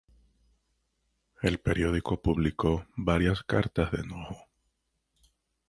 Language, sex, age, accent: Spanish, male, 19-29, Caribe: Cuba, Venezuela, Puerto Rico, República Dominicana, Panamá, Colombia caribeña, México caribeño, Costa del golfo de México